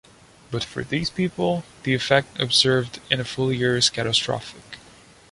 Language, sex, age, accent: English, male, 19-29, Canadian English